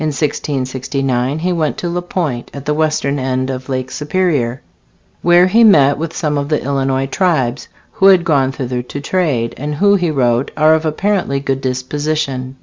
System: none